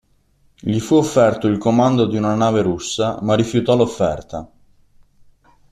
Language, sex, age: Italian, male, 19-29